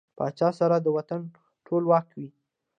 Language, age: Pashto, 19-29